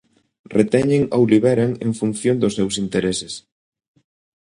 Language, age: Galician, 30-39